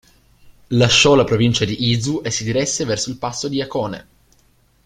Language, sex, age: Italian, male, 19-29